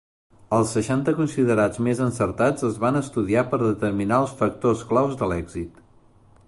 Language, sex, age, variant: Catalan, male, 40-49, Central